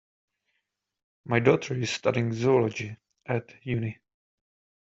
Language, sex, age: English, male, 30-39